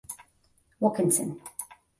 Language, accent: English, United States English